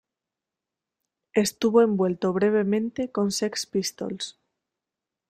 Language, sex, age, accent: Spanish, female, 19-29, España: Centro-Sur peninsular (Madrid, Toledo, Castilla-La Mancha)